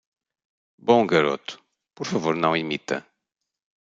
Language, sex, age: Portuguese, male, 40-49